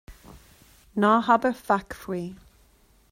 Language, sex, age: Irish, female, 40-49